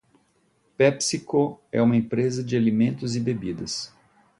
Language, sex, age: Portuguese, male, 50-59